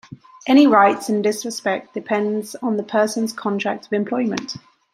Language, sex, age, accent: English, female, 30-39, England English